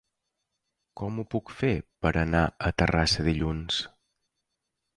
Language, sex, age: Catalan, male, 30-39